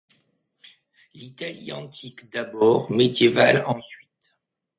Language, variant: French, Français de métropole